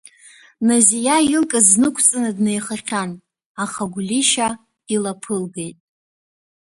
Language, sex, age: Abkhazian, female, 19-29